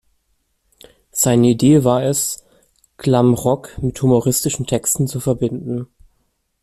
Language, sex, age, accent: German, male, 19-29, Deutschland Deutsch